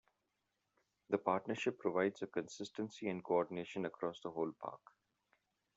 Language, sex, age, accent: English, male, 30-39, India and South Asia (India, Pakistan, Sri Lanka)